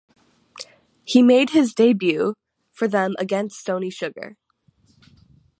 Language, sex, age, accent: English, female, under 19, United States English; midwest